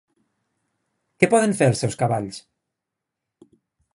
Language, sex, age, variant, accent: Catalan, male, 30-39, Nord-Occidental, nord-occidental